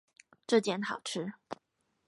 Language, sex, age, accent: Chinese, female, 19-29, 出生地：臺北市